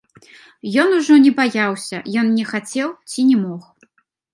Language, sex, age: Belarusian, female, 19-29